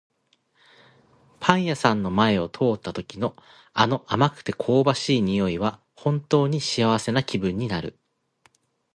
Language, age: Japanese, 40-49